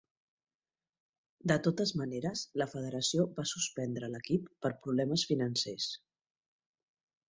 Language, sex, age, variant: Catalan, female, 40-49, Central